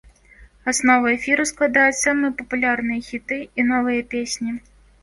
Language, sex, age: Belarusian, female, 19-29